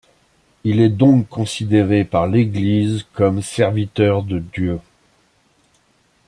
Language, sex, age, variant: French, male, 50-59, Français de métropole